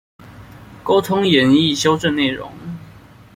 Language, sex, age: Chinese, male, 19-29